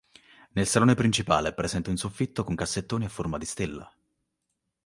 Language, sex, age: Italian, male, 19-29